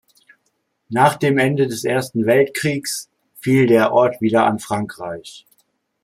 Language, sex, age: German, male, 40-49